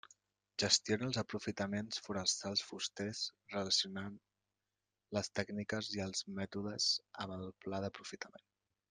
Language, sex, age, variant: Catalan, male, 30-39, Central